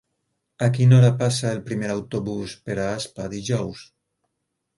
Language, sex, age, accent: Catalan, male, 50-59, valencià